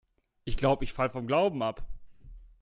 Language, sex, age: German, male, 19-29